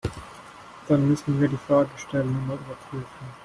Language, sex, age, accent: German, male, 19-29, Schweizerdeutsch